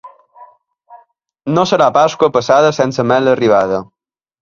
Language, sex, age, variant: Catalan, male, 19-29, Balear